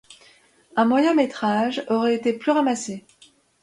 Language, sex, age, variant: French, female, 19-29, Français de métropole